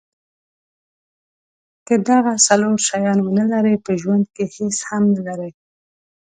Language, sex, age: Pashto, female, 19-29